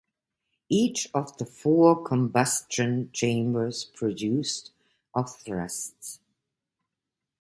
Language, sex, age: English, female, 50-59